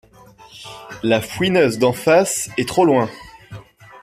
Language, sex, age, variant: French, male, 19-29, Français de métropole